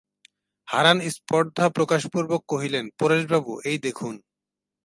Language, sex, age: Bengali, male, 19-29